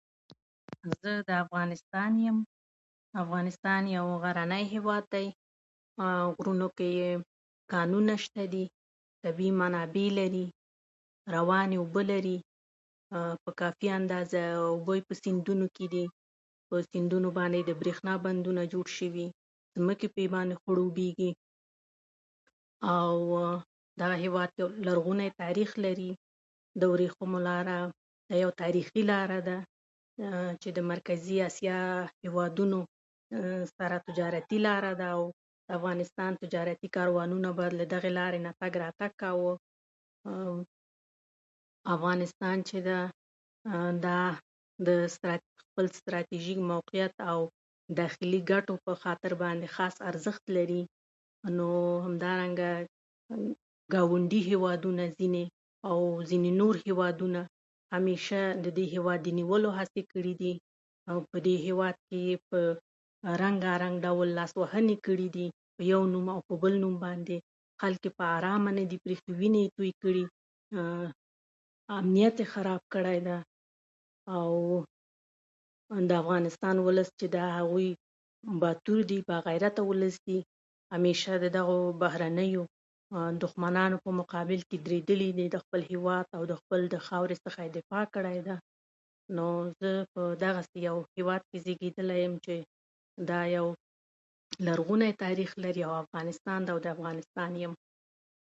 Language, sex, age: Pashto, female, 30-39